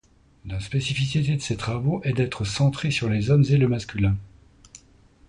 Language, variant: French, Français de métropole